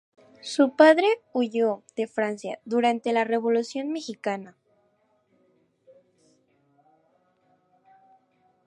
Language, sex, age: Spanish, female, under 19